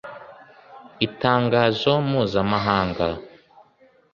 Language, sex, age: Kinyarwanda, male, 19-29